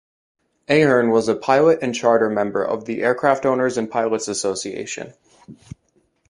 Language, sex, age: English, male, 19-29